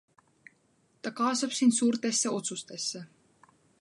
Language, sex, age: Estonian, female, 19-29